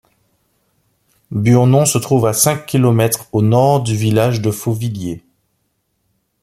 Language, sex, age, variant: French, male, 30-39, Français des départements et régions d'outre-mer